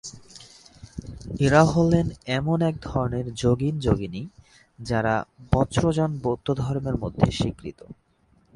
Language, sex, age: Bengali, male, 19-29